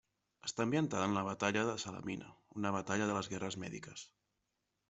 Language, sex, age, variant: Catalan, male, 30-39, Central